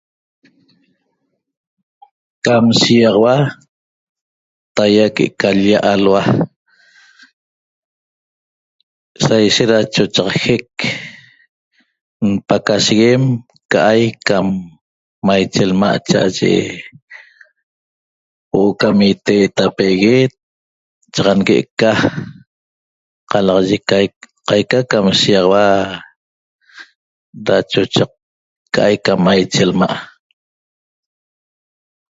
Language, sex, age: Toba, male, 60-69